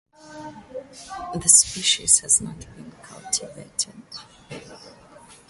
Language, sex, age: English, female, 30-39